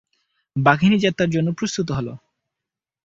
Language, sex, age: Bengali, male, 19-29